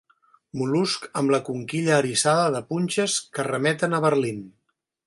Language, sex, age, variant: Catalan, male, 50-59, Central